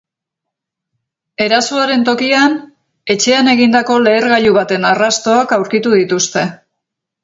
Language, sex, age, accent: Basque, female, 50-59, Mendebalekoa (Araba, Bizkaia, Gipuzkoako mendebaleko herri batzuk)